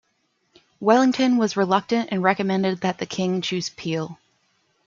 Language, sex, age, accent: English, female, 19-29, United States English